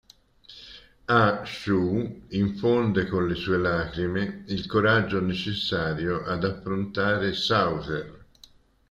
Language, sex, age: Italian, male, 60-69